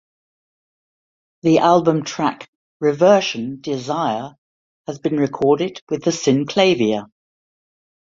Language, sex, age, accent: English, female, 50-59, England English